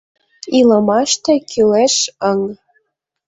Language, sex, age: Mari, female, 19-29